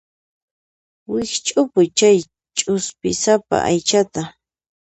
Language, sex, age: Puno Quechua, female, 30-39